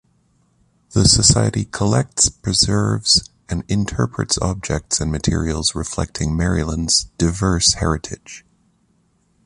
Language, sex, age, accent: English, male, 30-39, Canadian English